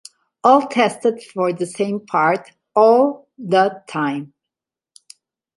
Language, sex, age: English, female, 60-69